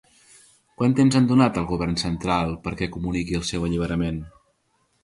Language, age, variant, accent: Catalan, 40-49, Central, central